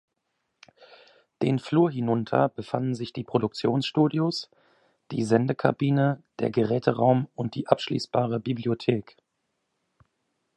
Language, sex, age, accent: German, male, 19-29, Deutschland Deutsch